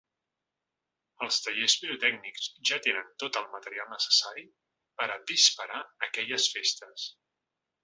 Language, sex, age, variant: Catalan, male, 40-49, Central